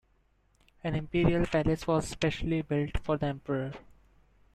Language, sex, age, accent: English, male, 19-29, India and South Asia (India, Pakistan, Sri Lanka)